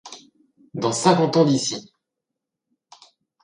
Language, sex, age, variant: French, male, 19-29, Français de métropole